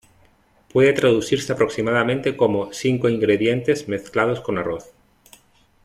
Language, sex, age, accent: Spanish, male, 40-49, España: Islas Canarias